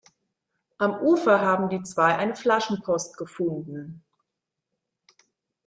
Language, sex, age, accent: German, female, 40-49, Deutschland Deutsch